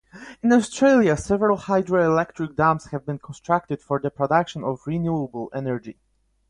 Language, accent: English, Slavic; polish